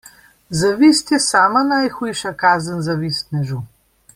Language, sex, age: Slovenian, female, 50-59